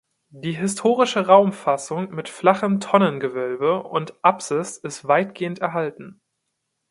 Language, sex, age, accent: German, male, 19-29, Deutschland Deutsch